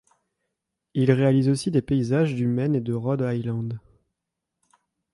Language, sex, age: French, male, under 19